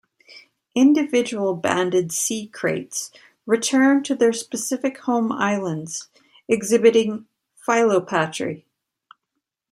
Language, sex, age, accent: English, female, 30-39, Canadian English